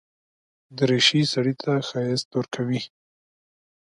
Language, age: Pashto, 19-29